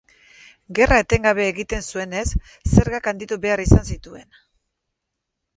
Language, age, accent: Basque, 50-59, Mendebalekoa (Araba, Bizkaia, Gipuzkoako mendebaleko herri batzuk)